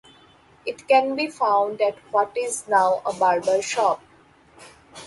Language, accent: English, India and South Asia (India, Pakistan, Sri Lanka)